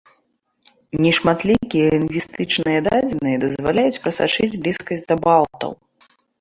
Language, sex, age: Belarusian, female, 40-49